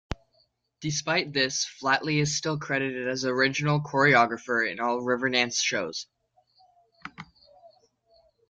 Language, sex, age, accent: English, male, under 19, United States English